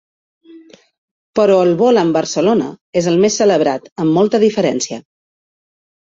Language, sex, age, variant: Catalan, female, 40-49, Central